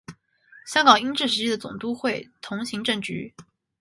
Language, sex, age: Chinese, female, 19-29